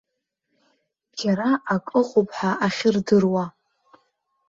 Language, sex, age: Abkhazian, female, under 19